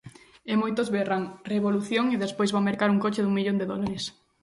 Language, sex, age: Galician, female, 19-29